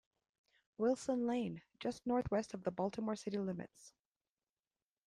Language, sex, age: English, female, 40-49